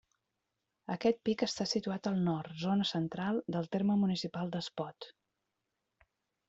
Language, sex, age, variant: Catalan, female, 40-49, Central